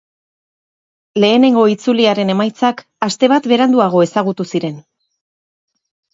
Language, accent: Basque, Erdialdekoa edo Nafarra (Gipuzkoa, Nafarroa)